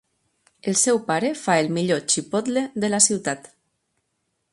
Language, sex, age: Catalan, female, 30-39